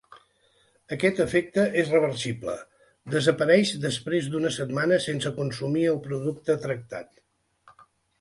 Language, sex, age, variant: Catalan, male, 60-69, Central